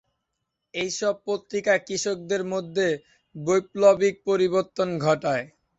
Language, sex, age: Bengali, male, 19-29